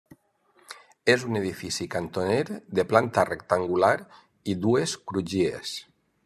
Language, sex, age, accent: Catalan, male, 50-59, valencià